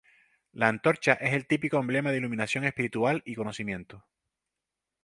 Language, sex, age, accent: Spanish, male, 50-59, España: Islas Canarias